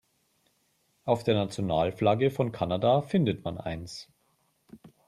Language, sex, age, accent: German, male, 40-49, Deutschland Deutsch